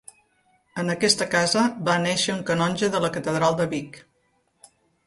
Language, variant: Catalan, Central